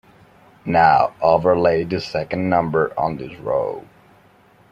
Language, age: English, 19-29